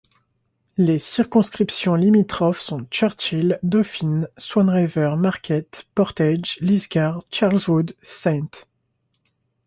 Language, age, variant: French, 19-29, Français de métropole